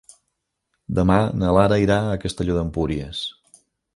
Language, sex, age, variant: Catalan, male, 50-59, Central